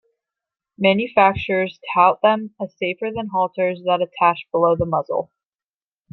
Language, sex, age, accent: English, female, 19-29, United States English